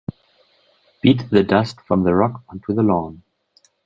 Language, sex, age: English, male, 30-39